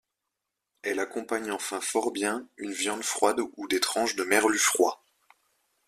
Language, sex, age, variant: French, male, 19-29, Français de métropole